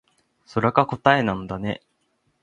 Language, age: Japanese, 19-29